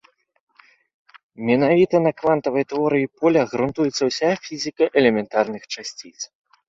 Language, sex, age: Belarusian, male, 19-29